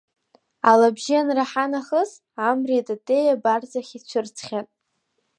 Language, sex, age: Abkhazian, female, under 19